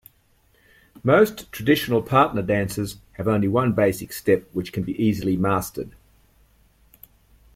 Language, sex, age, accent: English, male, 60-69, Australian English